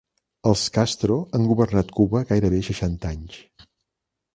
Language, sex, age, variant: Catalan, male, 50-59, Central